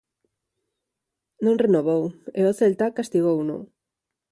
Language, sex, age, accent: Galician, female, 40-49, Normativo (estándar)